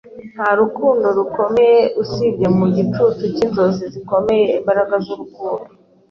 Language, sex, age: Kinyarwanda, female, 40-49